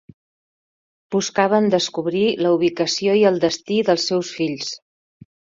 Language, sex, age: Catalan, female, 60-69